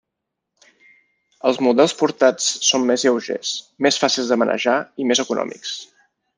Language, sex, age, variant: Catalan, male, 30-39, Balear